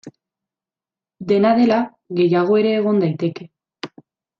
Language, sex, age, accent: Basque, female, 19-29, Mendebalekoa (Araba, Bizkaia, Gipuzkoako mendebaleko herri batzuk)